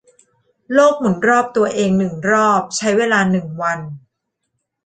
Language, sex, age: Thai, female, 40-49